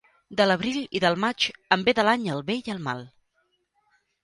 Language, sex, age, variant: Catalan, female, 40-49, Central